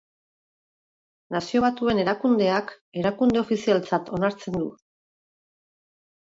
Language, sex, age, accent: Basque, female, 50-59, Mendebalekoa (Araba, Bizkaia, Gipuzkoako mendebaleko herri batzuk)